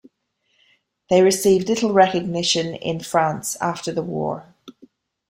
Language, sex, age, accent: English, female, 50-59, Irish English